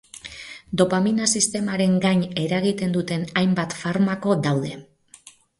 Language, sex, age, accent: Basque, female, 50-59, Mendebalekoa (Araba, Bizkaia, Gipuzkoako mendebaleko herri batzuk)